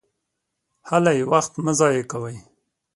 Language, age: Pashto, 19-29